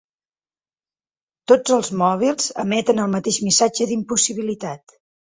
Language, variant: Catalan, Central